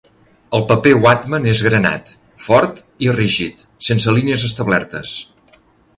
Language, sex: Catalan, male